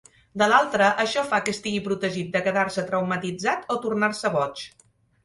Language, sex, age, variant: Catalan, female, 19-29, Central